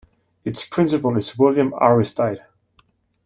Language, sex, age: English, male, 19-29